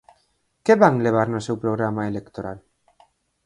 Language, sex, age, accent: Galician, male, 19-29, Central (gheada); Normativo (estándar)